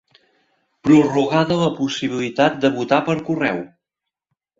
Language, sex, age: Catalan, male, 50-59